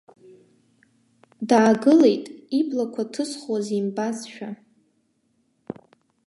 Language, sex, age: Abkhazian, female, under 19